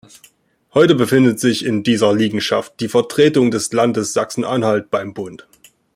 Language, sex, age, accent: German, male, 30-39, Deutschland Deutsch